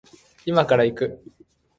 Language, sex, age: Japanese, male, under 19